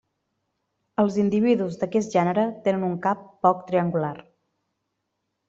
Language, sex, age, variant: Catalan, female, 30-39, Nord-Occidental